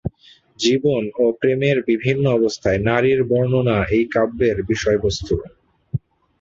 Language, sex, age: Bengali, male, 19-29